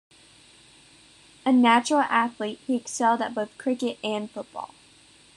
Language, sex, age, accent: English, female, under 19, United States English